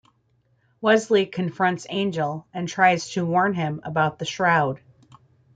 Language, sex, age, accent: English, female, 40-49, United States English